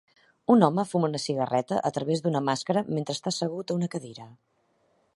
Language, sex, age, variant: Catalan, female, 40-49, Central